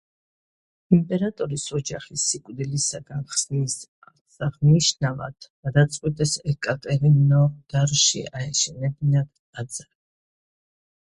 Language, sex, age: Georgian, female, 50-59